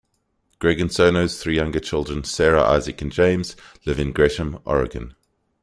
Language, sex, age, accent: English, male, 30-39, Southern African (South Africa, Zimbabwe, Namibia)